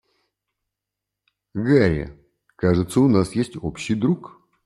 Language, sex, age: Russian, male, 50-59